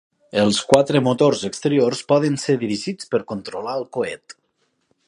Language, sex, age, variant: Catalan, male, 30-39, Nord-Occidental